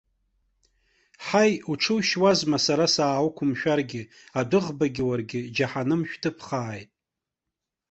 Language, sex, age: Abkhazian, male, 30-39